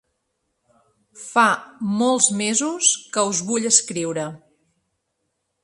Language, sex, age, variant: Catalan, female, 40-49, Central